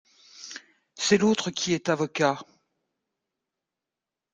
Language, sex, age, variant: French, female, 50-59, Français de métropole